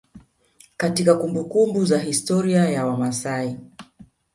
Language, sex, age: Swahili, female, 40-49